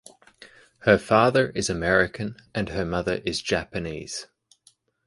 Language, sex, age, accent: English, male, 19-29, Australian English